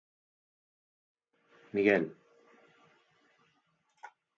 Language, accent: Galician, Central (gheada); Normativo (estándar)